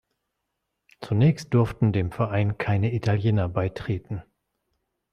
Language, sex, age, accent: German, male, 40-49, Deutschland Deutsch